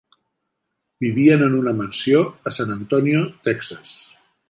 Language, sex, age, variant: Catalan, male, 60-69, Central